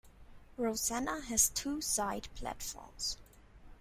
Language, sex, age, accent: English, female, 19-29, England English